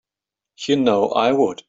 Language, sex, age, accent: English, male, 50-59, United States English